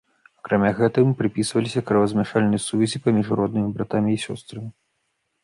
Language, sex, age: Belarusian, male, 30-39